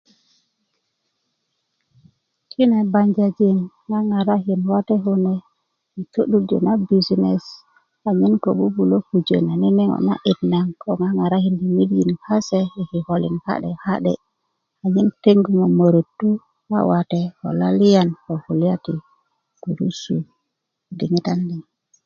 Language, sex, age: Kuku, female, 40-49